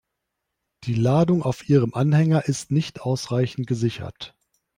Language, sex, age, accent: German, male, 30-39, Deutschland Deutsch